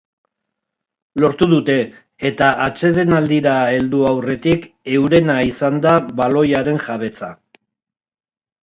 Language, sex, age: Basque, male, 60-69